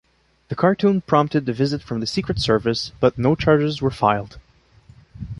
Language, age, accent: English, 19-29, Canadian English